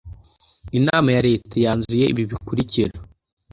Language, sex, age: Kinyarwanda, male, under 19